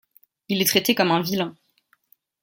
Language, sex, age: French, female, 19-29